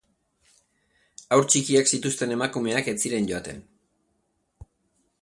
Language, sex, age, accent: Basque, male, 50-59, Erdialdekoa edo Nafarra (Gipuzkoa, Nafarroa)